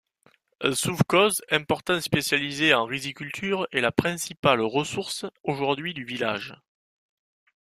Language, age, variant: French, 19-29, Français de métropole